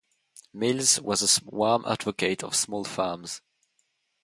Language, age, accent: English, 19-29, United States English